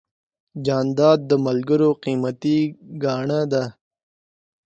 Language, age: Pashto, 19-29